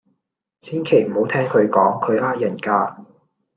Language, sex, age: Cantonese, male, 40-49